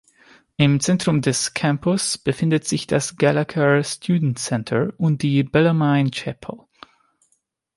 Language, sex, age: German, male, 19-29